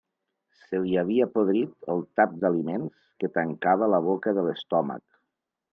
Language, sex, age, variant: Catalan, male, 60-69, Nord-Occidental